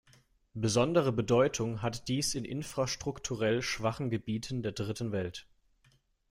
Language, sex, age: German, male, 19-29